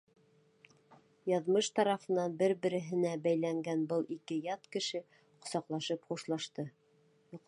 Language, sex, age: Bashkir, female, 30-39